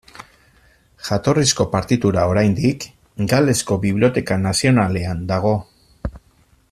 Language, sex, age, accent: Basque, male, 40-49, Erdialdekoa edo Nafarra (Gipuzkoa, Nafarroa)